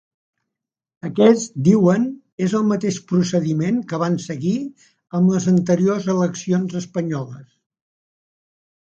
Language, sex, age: Catalan, male, 70-79